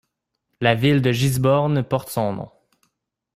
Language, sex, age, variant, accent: French, male, 19-29, Français d'Amérique du Nord, Français du Canada